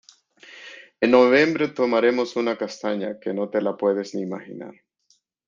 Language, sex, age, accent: Spanish, male, 30-39, América central